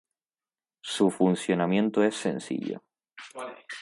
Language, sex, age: Spanish, male, 19-29